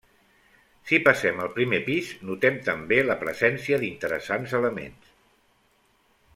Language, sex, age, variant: Catalan, male, 60-69, Central